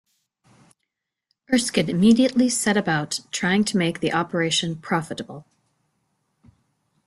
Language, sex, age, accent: English, female, 40-49, United States English